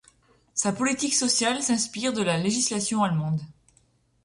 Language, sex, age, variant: French, female, 30-39, Français de métropole